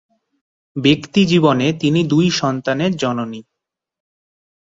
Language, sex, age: Bengali, male, 19-29